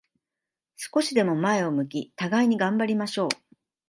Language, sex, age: Japanese, female, 40-49